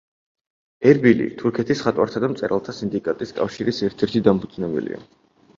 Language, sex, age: Georgian, male, 19-29